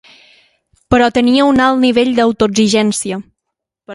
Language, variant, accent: Catalan, Balear, balear